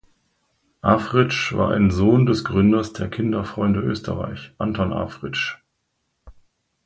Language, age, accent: German, 50-59, Deutschland Deutsch